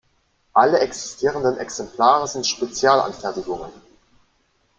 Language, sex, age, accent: German, male, 19-29, Deutschland Deutsch